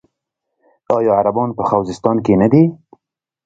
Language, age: Pashto, 19-29